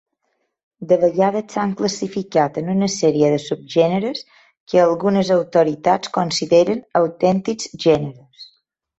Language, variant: Catalan, Balear